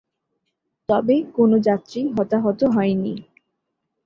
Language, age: Bengali, 19-29